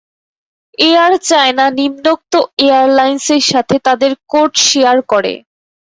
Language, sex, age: Bengali, female, 19-29